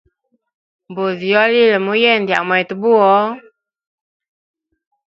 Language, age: Hemba, 19-29